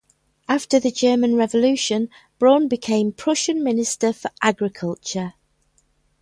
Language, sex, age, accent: English, female, 50-59, England English